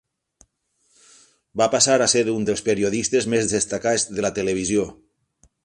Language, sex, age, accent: Catalan, male, 50-59, valencià